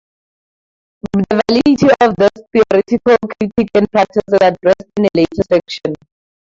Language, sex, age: English, female, 19-29